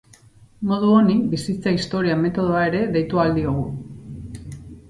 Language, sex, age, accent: Basque, female, 40-49, Erdialdekoa edo Nafarra (Gipuzkoa, Nafarroa)